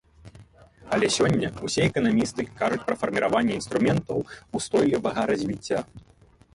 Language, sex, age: Belarusian, male, 19-29